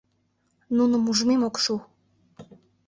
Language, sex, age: Mari, female, 19-29